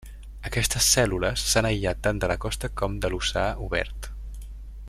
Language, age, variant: Catalan, 19-29, Central